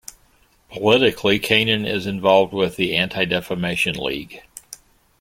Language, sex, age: English, male, 60-69